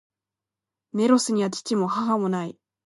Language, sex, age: Japanese, female, under 19